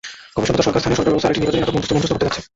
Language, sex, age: Bengali, male, 19-29